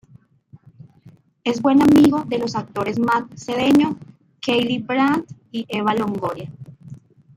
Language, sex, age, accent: Spanish, female, 30-39, Caribe: Cuba, Venezuela, Puerto Rico, República Dominicana, Panamá, Colombia caribeña, México caribeño, Costa del golfo de México